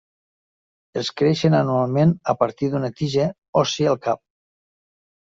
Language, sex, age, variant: Catalan, male, 50-59, Nord-Occidental